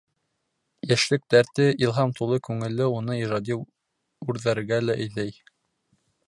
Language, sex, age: Bashkir, male, 19-29